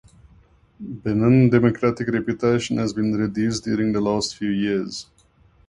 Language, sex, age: English, male, 40-49